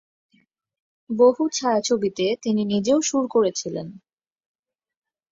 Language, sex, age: Bengali, female, 19-29